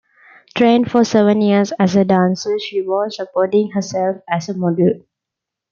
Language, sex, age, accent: English, female, 19-29, India and South Asia (India, Pakistan, Sri Lanka)